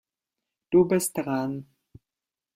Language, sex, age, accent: German, female, 19-29, Deutschland Deutsch